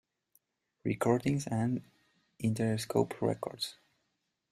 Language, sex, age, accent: Spanish, male, 19-29, México